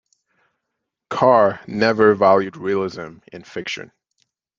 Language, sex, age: English, male, 30-39